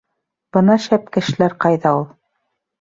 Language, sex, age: Bashkir, female, 40-49